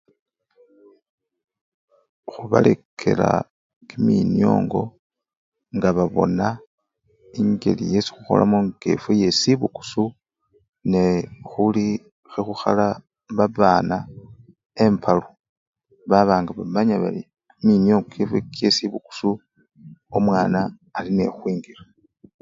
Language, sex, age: Luyia, male, 40-49